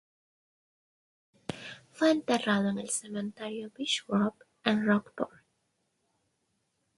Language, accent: Spanish, América central